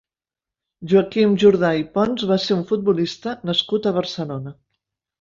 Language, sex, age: Catalan, female, 50-59